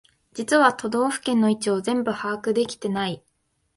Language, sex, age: Japanese, female, 19-29